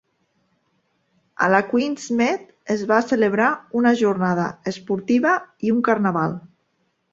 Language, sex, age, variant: Catalan, female, 40-49, Central